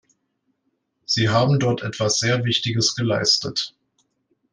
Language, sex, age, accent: German, male, 19-29, Deutschland Deutsch